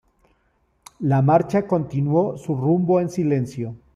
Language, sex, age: Spanish, male, 50-59